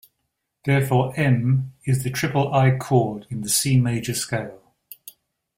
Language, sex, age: English, male, 60-69